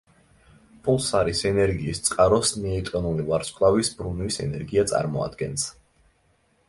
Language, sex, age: Georgian, male, 19-29